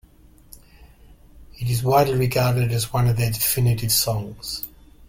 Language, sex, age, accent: English, male, 50-59, Australian English